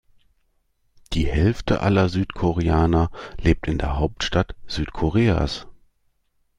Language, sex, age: German, male, 50-59